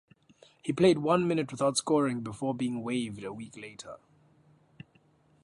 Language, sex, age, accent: English, male, 19-29, Southern African (South Africa, Zimbabwe, Namibia)